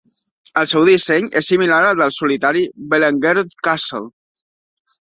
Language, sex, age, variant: Catalan, male, 19-29, Central